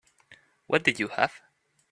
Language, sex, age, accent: English, male, 19-29, United States English